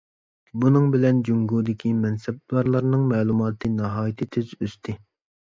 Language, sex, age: Uyghur, male, 19-29